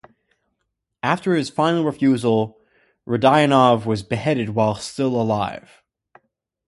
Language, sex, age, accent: English, male, 19-29, United States English